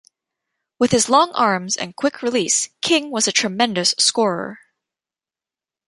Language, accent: English, United States English